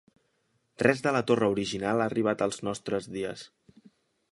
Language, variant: Catalan, Central